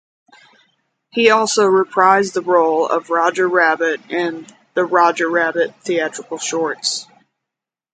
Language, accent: English, United States English